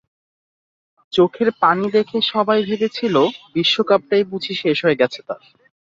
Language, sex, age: Bengali, male, 19-29